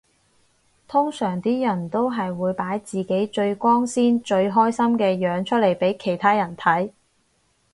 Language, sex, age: Cantonese, female, 19-29